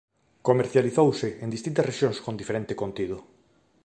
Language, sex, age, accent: Galician, male, 30-39, Normativo (estándar)